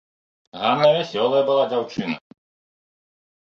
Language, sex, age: Belarusian, male, 30-39